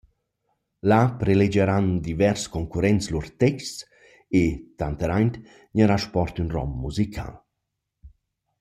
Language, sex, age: Romansh, male, 40-49